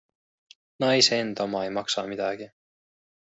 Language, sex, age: Estonian, male, 19-29